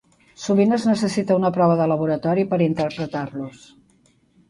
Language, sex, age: Catalan, female, 50-59